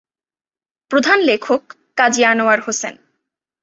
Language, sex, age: Bengali, female, 19-29